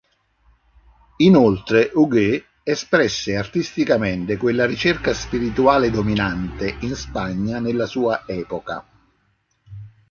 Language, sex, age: Italian, male, 50-59